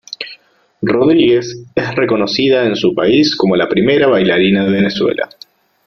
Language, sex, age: Spanish, male, 30-39